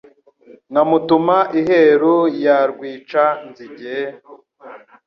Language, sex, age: Kinyarwanda, male, 19-29